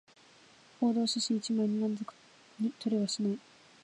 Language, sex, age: Japanese, female, 19-29